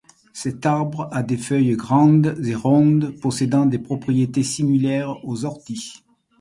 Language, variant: French, Français de métropole